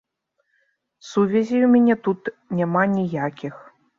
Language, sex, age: Belarusian, female, 30-39